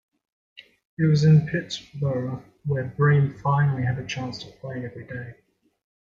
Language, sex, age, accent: English, male, 19-29, Australian English